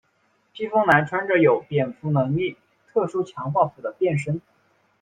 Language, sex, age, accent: Chinese, male, 19-29, 出生地：湖南省